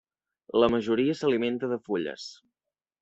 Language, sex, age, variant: Catalan, male, under 19, Central